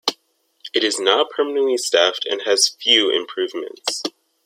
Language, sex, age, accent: English, male, under 19, United States English